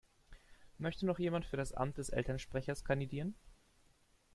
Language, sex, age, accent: German, male, 30-39, Deutschland Deutsch